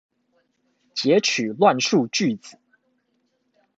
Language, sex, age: Chinese, male, 19-29